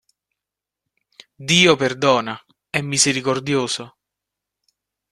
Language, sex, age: Italian, male, 19-29